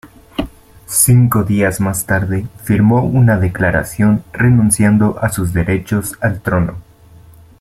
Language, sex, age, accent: Spanish, male, 19-29, México